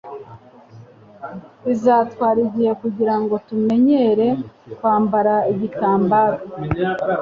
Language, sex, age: Kinyarwanda, female, 40-49